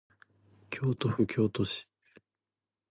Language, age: Japanese, 19-29